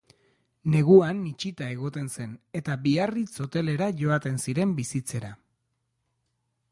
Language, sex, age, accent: Basque, male, 30-39, Erdialdekoa edo Nafarra (Gipuzkoa, Nafarroa)